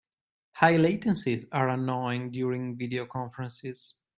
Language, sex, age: English, male, 30-39